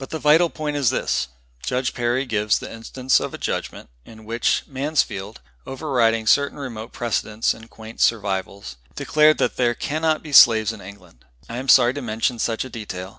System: none